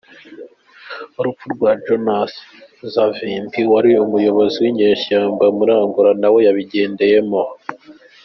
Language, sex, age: Kinyarwanda, male, 19-29